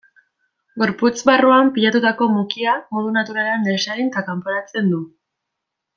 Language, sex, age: Basque, female, 19-29